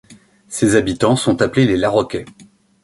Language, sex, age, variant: French, male, 40-49, Français de métropole